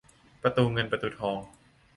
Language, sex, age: Thai, male, under 19